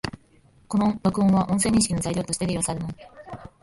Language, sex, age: Japanese, female, 19-29